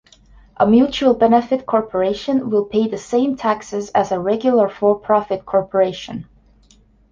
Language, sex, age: English, female, 19-29